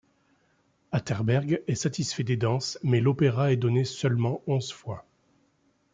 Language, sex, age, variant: French, male, 50-59, Français de métropole